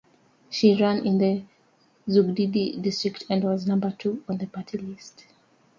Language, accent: English, England English